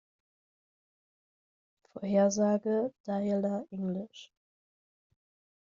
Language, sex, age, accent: German, female, 19-29, Deutschland Deutsch